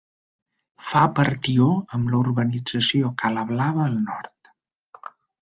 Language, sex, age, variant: Catalan, male, 40-49, Central